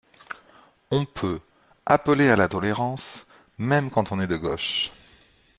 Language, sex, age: French, male, 50-59